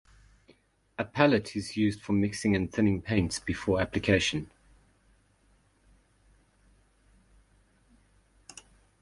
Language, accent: English, Southern African (South Africa, Zimbabwe, Namibia)